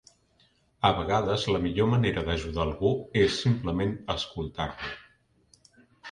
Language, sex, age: Catalan, male, 50-59